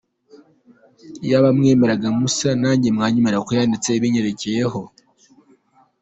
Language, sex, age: Kinyarwanda, male, 19-29